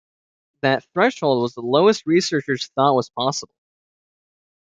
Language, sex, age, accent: English, male, under 19, Canadian English